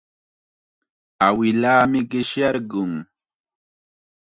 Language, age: Chiquián Ancash Quechua, 19-29